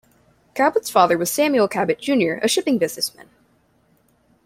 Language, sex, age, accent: English, female, under 19, United States English